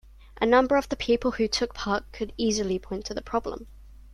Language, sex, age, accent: English, female, under 19, England English